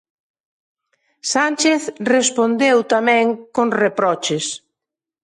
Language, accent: Galician, Neofalante